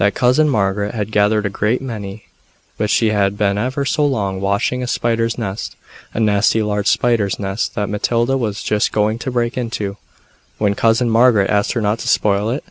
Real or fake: real